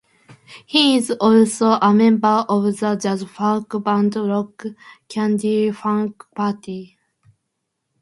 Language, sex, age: English, female, under 19